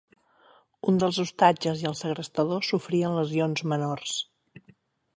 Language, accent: Catalan, central; nord-occidental